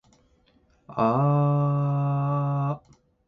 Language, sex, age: Japanese, male, 19-29